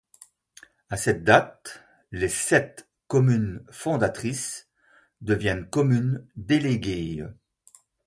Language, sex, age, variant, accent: French, male, 60-69, Français d'Europe, Français de Belgique